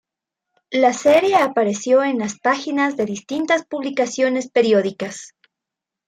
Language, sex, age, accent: Spanish, female, 30-39, Andino-Pacífico: Colombia, Perú, Ecuador, oeste de Bolivia y Venezuela andina